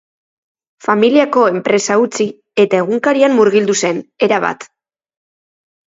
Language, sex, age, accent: Basque, female, 30-39, Mendebalekoa (Araba, Bizkaia, Gipuzkoako mendebaleko herri batzuk)